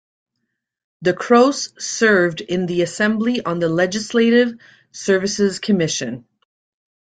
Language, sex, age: English, female, 30-39